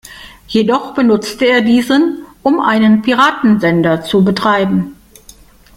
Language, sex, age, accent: German, female, 50-59, Deutschland Deutsch